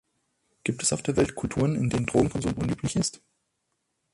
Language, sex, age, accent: German, female, 19-29, Deutschland Deutsch